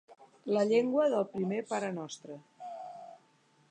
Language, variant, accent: Catalan, Central, central